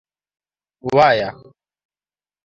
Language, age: Pashto, 19-29